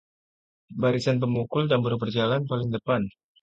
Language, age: Indonesian, 19-29